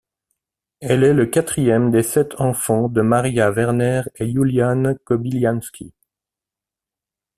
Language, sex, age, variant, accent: French, male, 40-49, Français d'Europe, Français de Suisse